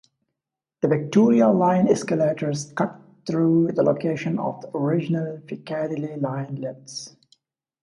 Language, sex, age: English, male, 19-29